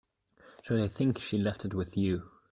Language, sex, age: English, male, 19-29